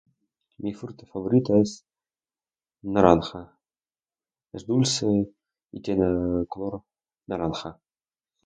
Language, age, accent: Spanish, under 19, España: Norte peninsular (Asturias, Castilla y León, Cantabria, País Vasco, Navarra, Aragón, La Rioja, Guadalajara, Cuenca)